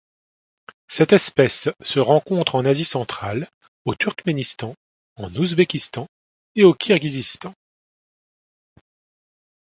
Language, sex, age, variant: French, male, 40-49, Français de métropole